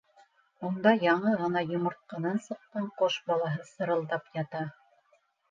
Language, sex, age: Bashkir, female, 40-49